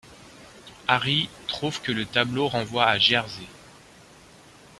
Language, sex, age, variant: French, male, 50-59, Français de métropole